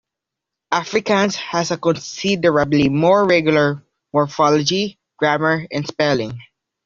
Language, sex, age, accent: English, male, under 19, Filipino